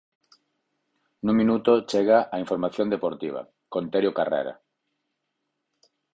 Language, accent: Galician, Central (gheada); Normativo (estándar)